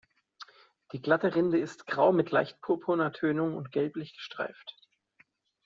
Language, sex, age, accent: German, male, 30-39, Deutschland Deutsch